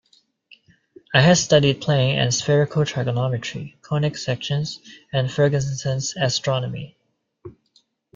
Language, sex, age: English, male, 30-39